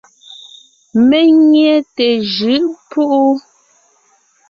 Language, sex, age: Ngiemboon, female, 30-39